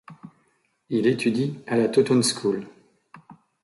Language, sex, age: French, male, 40-49